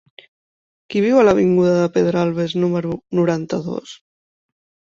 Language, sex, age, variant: Catalan, female, 30-39, Central